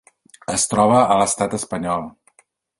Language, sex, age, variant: Catalan, male, 40-49, Central